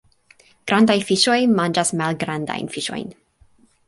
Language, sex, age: Esperanto, female, 19-29